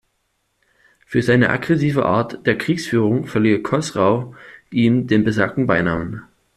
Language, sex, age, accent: German, male, 19-29, Deutschland Deutsch